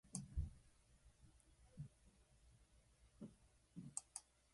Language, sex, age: Japanese, female, under 19